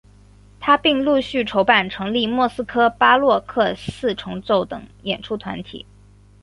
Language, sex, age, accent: Chinese, female, 19-29, 出生地：广东省